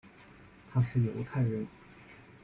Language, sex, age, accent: Chinese, male, 30-39, 出生地：湖南省